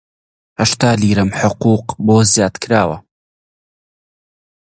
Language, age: Central Kurdish, 19-29